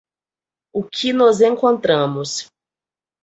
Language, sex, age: Portuguese, female, 40-49